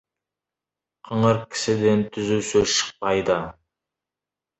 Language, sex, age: Kazakh, male, 19-29